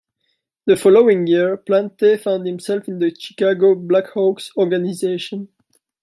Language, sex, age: English, male, 19-29